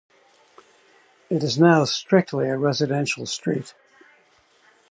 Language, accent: English, United States English